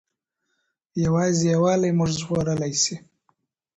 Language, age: Pashto, 30-39